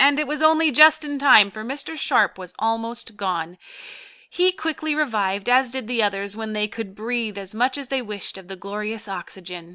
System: none